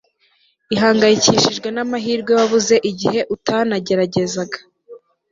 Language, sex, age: Kinyarwanda, female, 19-29